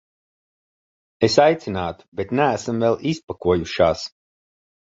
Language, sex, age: Latvian, male, 30-39